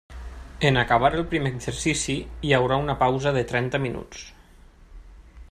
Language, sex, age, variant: Catalan, male, 19-29, Nord-Occidental